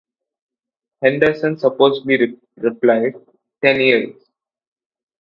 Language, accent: English, India and South Asia (India, Pakistan, Sri Lanka)